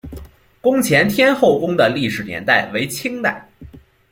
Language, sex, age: Chinese, male, under 19